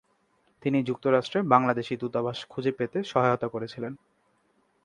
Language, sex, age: Bengali, male, 19-29